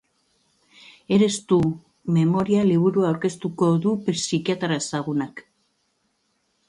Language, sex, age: Basque, female, 50-59